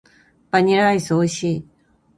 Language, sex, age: Japanese, female, 50-59